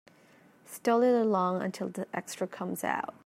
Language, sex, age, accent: English, female, 19-29, Australian English